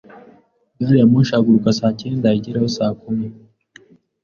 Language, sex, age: Kinyarwanda, male, 19-29